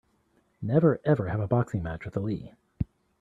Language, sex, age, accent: English, male, 40-49, United States English